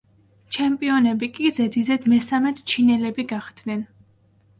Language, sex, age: Georgian, female, 19-29